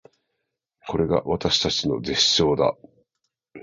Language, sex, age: Japanese, male, 40-49